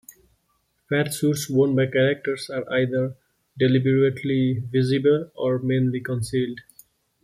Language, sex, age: English, male, 19-29